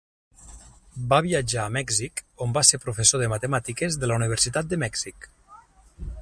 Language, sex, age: Catalan, male, 40-49